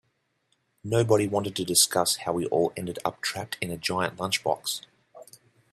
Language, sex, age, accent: English, male, 30-39, Australian English